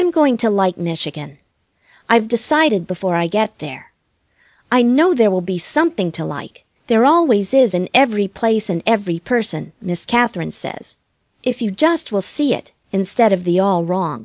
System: none